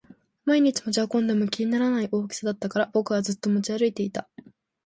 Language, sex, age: Japanese, female, under 19